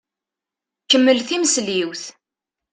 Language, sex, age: Kabyle, female, 30-39